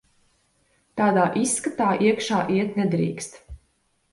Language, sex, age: Latvian, female, 19-29